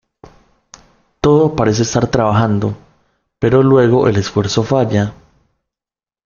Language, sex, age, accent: Spanish, male, 19-29, Caribe: Cuba, Venezuela, Puerto Rico, República Dominicana, Panamá, Colombia caribeña, México caribeño, Costa del golfo de México